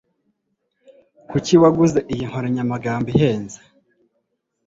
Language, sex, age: Kinyarwanda, male, 19-29